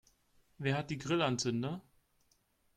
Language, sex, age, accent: German, male, 30-39, Deutschland Deutsch